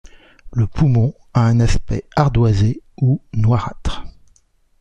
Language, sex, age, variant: French, male, 50-59, Français de métropole